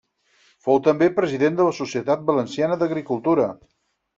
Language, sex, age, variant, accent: Catalan, male, 50-59, Central, central